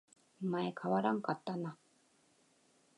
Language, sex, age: Japanese, female, 40-49